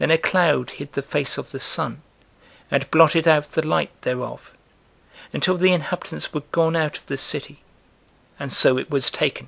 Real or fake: real